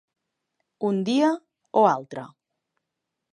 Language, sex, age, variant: Catalan, female, 40-49, Central